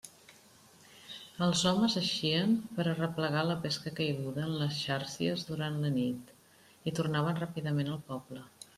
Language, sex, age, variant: Catalan, female, 50-59, Central